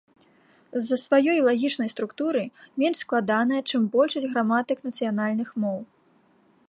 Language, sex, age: Belarusian, female, 19-29